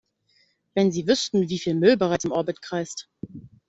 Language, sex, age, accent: German, female, 19-29, Deutschland Deutsch